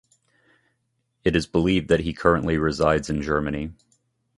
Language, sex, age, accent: English, male, 30-39, United States English